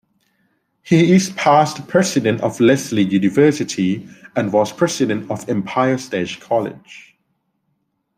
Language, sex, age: English, male, 30-39